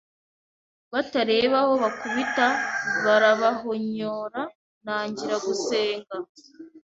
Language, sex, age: Kinyarwanda, female, 19-29